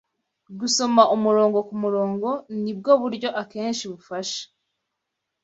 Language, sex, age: Kinyarwanda, female, 19-29